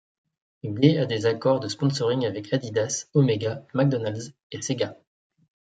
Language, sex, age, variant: French, male, 30-39, Français de métropole